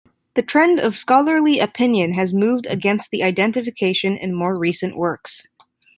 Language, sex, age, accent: English, female, 19-29, United States English